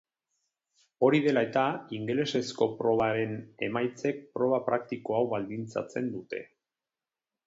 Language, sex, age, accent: Basque, male, 40-49, Erdialdekoa edo Nafarra (Gipuzkoa, Nafarroa)